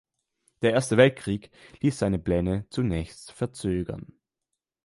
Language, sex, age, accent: German, male, under 19, Deutschland Deutsch